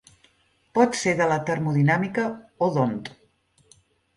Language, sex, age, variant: Catalan, female, 40-49, Central